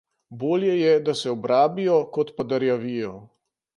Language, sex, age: Slovenian, male, 60-69